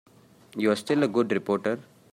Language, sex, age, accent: English, male, 30-39, India and South Asia (India, Pakistan, Sri Lanka)